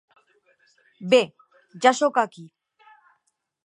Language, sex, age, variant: Catalan, female, 19-29, Nord-Occidental